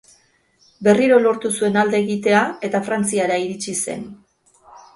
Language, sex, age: Basque, female, 50-59